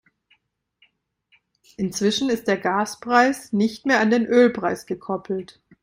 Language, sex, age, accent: German, female, 40-49, Deutschland Deutsch